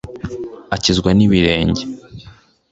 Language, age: Kinyarwanda, 19-29